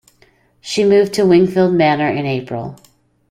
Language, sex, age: English, female, 50-59